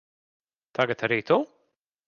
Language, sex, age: Latvian, male, 30-39